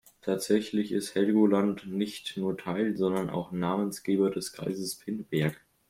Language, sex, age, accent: German, male, under 19, Deutschland Deutsch